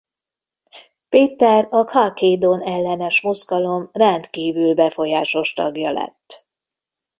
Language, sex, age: Hungarian, female, 50-59